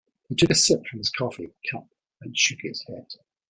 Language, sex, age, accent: English, male, 50-59, Scottish English